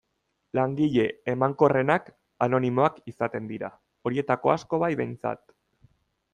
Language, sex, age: Basque, male, 30-39